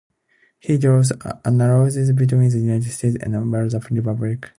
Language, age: English, 19-29